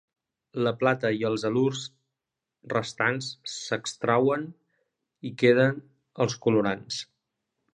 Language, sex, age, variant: Catalan, male, 40-49, Central